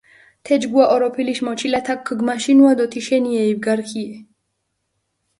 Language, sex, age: Mingrelian, female, 19-29